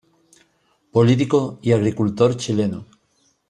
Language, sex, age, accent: Spanish, male, 50-59, España: Sur peninsular (Andalucia, Extremadura, Murcia)